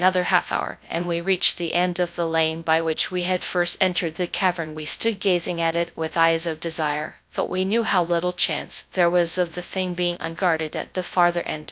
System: TTS, GradTTS